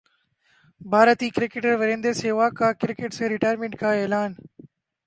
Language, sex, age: Urdu, male, 19-29